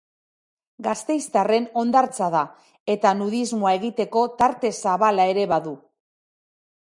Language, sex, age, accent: Basque, female, 40-49, Mendebalekoa (Araba, Bizkaia, Gipuzkoako mendebaleko herri batzuk)